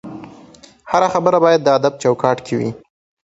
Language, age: Pashto, 19-29